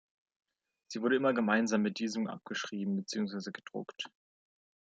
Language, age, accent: German, 19-29, Deutschland Deutsch